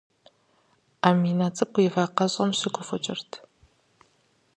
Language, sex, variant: Kabardian, female, Адыгэбзэ (Къэбэрдей, Кирил, псоми зэдай)